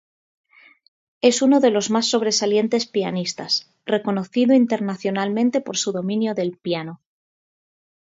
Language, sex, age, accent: Spanish, female, 30-39, España: Norte peninsular (Asturias, Castilla y León, Cantabria, País Vasco, Navarra, Aragón, La Rioja, Guadalajara, Cuenca)